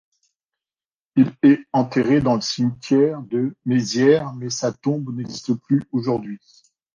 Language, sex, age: French, male, 50-59